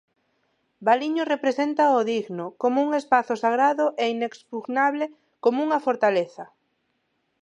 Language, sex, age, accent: Galician, female, 30-39, Neofalante